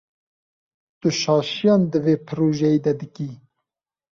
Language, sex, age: Kurdish, male, 19-29